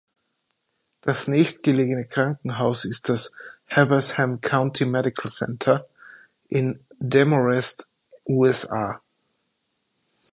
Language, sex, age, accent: German, male, 30-39, Österreichisches Deutsch